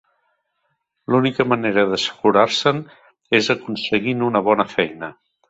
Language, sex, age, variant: Catalan, male, 60-69, Central